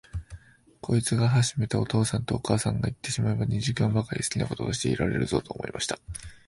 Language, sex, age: Japanese, male, 19-29